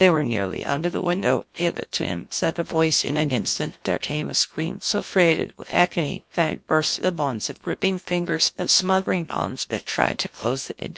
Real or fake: fake